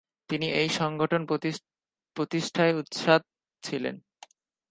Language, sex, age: Bengali, male, 19-29